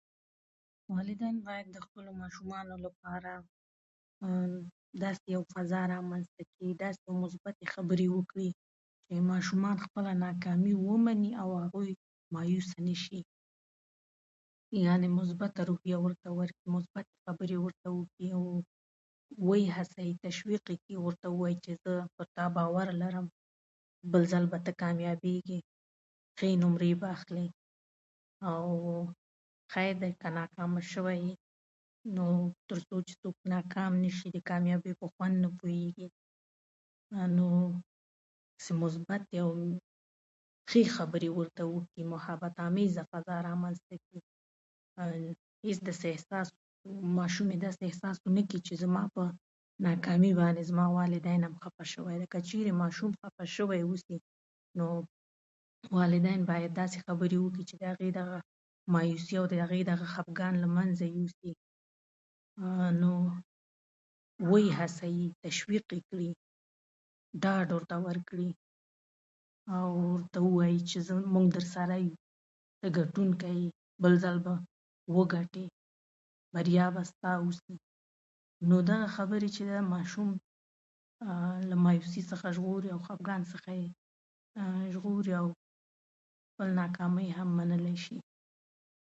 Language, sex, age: Pashto, female, 30-39